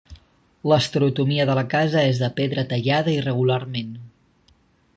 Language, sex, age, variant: Catalan, male, 19-29, Nord-Occidental